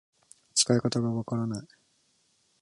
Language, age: Japanese, 19-29